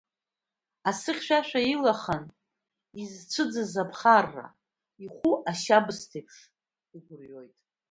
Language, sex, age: Abkhazian, female, 30-39